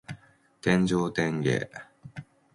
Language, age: Japanese, 19-29